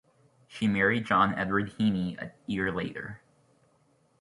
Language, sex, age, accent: English, male, 19-29, United States English